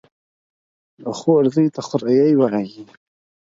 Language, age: Pashto, under 19